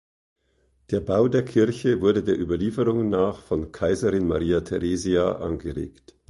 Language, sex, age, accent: German, male, 50-59, Österreichisches Deutsch